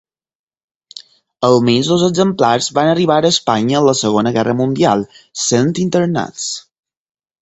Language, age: Catalan, 19-29